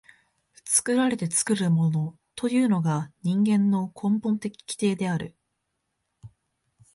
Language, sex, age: Japanese, female, 19-29